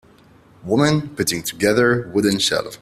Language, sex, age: English, male, 19-29